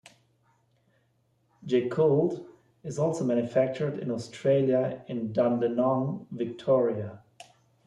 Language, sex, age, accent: English, male, 40-49, United States English